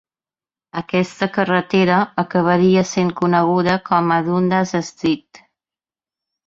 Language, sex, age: Catalan, female, 50-59